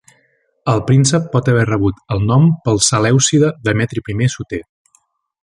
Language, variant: Catalan, Central